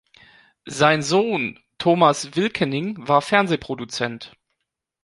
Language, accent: German, Deutschland Deutsch